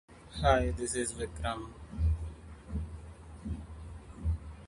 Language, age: English, 19-29